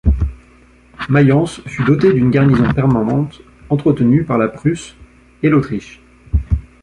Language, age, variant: French, 30-39, Français de métropole